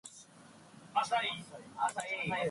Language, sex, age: English, female, 19-29